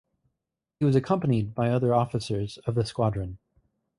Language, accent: English, United States English